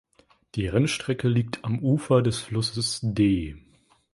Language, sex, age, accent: German, male, 19-29, Deutschland Deutsch